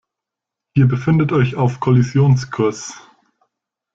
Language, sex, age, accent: German, male, 19-29, Deutschland Deutsch